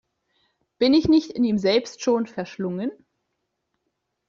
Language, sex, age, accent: German, female, 19-29, Deutschland Deutsch